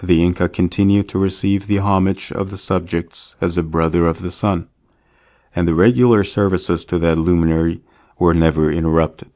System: none